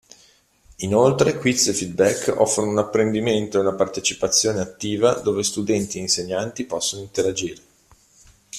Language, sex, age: Italian, male, 50-59